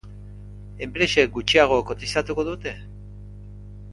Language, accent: Basque, Erdialdekoa edo Nafarra (Gipuzkoa, Nafarroa)